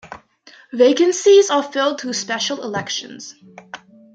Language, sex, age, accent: English, female, under 19, Canadian English